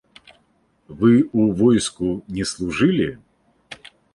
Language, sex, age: Belarusian, male, 40-49